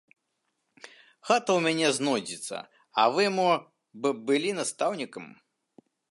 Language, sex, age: Belarusian, male, 40-49